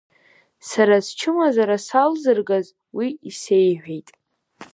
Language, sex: Abkhazian, female